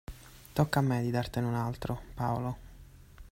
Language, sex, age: Italian, male, 19-29